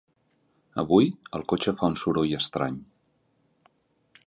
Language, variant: Catalan, Central